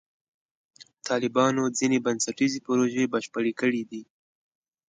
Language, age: Pashto, 19-29